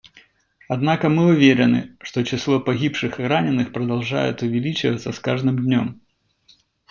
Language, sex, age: Russian, male, 40-49